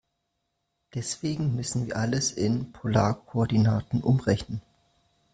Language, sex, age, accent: German, male, 19-29, Deutschland Deutsch